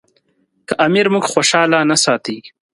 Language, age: Pashto, 30-39